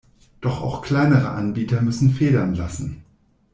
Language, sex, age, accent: German, male, 40-49, Deutschland Deutsch